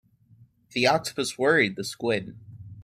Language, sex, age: English, male, under 19